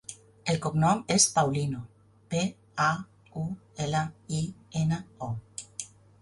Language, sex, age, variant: Catalan, female, 40-49, Nord-Occidental